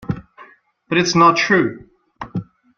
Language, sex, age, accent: English, male, 19-29, United States English